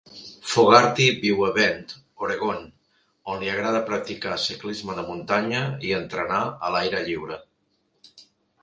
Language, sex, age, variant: Catalan, male, 50-59, Central